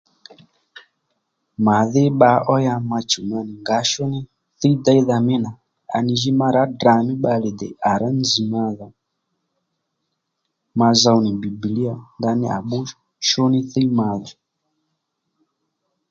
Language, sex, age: Lendu, male, 30-39